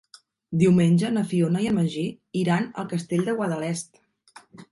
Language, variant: Catalan, Central